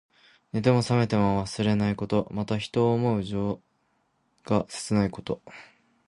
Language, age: Japanese, under 19